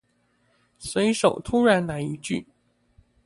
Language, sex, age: Chinese, male, 19-29